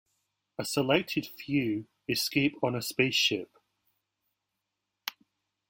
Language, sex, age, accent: English, male, 40-49, Scottish English